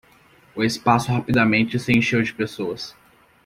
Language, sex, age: Portuguese, male, under 19